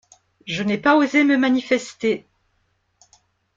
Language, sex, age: French, female, 50-59